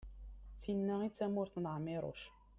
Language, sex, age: Kabyle, female, 19-29